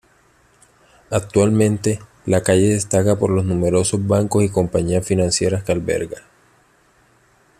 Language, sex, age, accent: Spanish, male, 19-29, Caribe: Cuba, Venezuela, Puerto Rico, República Dominicana, Panamá, Colombia caribeña, México caribeño, Costa del golfo de México